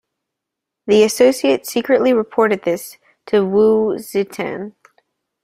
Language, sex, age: English, female, under 19